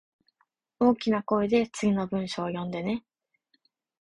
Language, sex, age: Japanese, female, 19-29